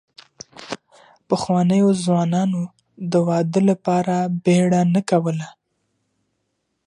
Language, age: Pashto, 19-29